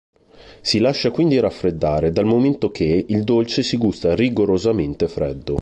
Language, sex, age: Italian, male, 30-39